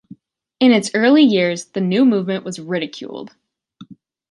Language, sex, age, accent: English, female, under 19, United States English